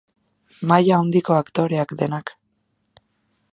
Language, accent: Basque, Erdialdekoa edo Nafarra (Gipuzkoa, Nafarroa)